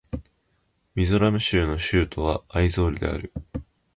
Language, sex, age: Japanese, male, 19-29